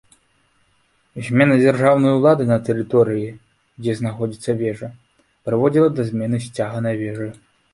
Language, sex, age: Belarusian, male, 19-29